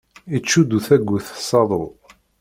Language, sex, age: Kabyle, male, 50-59